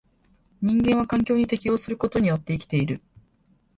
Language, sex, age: Japanese, female, under 19